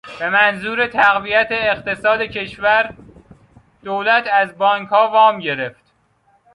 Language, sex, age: Persian, male, 19-29